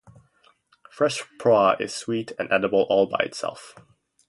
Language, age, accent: English, 19-29, United States English